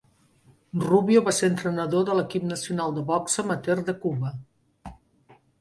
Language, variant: Catalan, Central